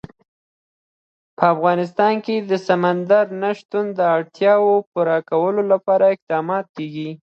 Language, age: Pashto, under 19